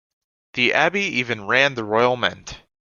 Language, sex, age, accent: English, male, under 19, United States English